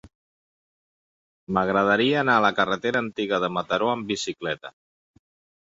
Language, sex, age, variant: Catalan, male, 50-59, Central